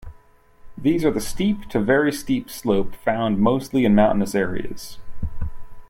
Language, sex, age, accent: English, male, 30-39, United States English